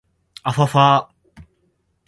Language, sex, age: Japanese, male, 19-29